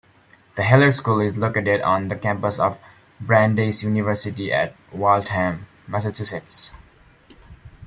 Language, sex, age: English, male, 19-29